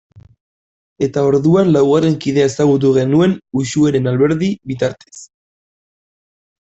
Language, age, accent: Basque, 19-29, Erdialdekoa edo Nafarra (Gipuzkoa, Nafarroa)